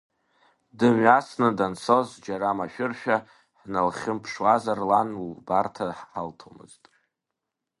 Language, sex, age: Abkhazian, male, under 19